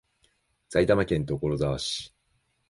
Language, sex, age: Japanese, male, 19-29